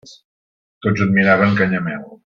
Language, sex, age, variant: Catalan, female, 50-59, Central